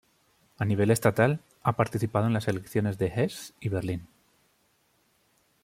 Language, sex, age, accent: Spanish, male, 30-39, España: Centro-Sur peninsular (Madrid, Toledo, Castilla-La Mancha)